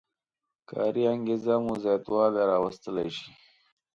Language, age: Pashto, 30-39